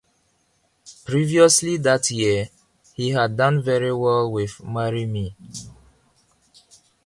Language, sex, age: English, male, 19-29